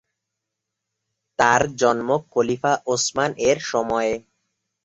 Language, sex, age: Bengali, male, 19-29